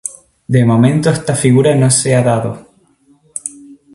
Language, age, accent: Spanish, under 19, España: Islas Canarias